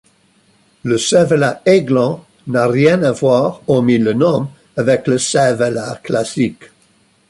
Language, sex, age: French, male, 60-69